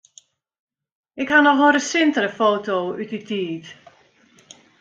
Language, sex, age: Western Frisian, female, 50-59